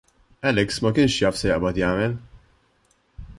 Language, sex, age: Maltese, male, 19-29